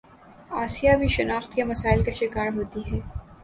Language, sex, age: Urdu, female, 19-29